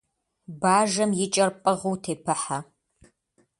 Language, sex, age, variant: Kabardian, female, 30-39, Адыгэбзэ (Къэбэрдей, Кирил, псоми зэдай)